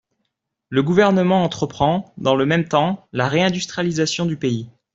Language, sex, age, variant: French, male, 19-29, Français de métropole